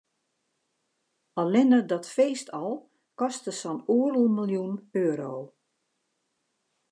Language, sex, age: Western Frisian, female, 50-59